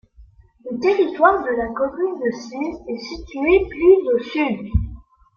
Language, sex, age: French, female, 19-29